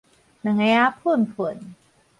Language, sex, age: Min Nan Chinese, female, 40-49